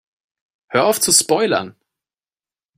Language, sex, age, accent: German, male, 30-39, Deutschland Deutsch